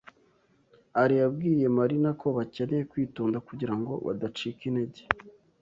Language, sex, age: Kinyarwanda, male, 19-29